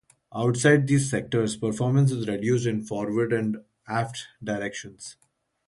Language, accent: English, India and South Asia (India, Pakistan, Sri Lanka)